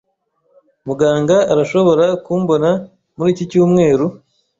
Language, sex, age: Kinyarwanda, male, 30-39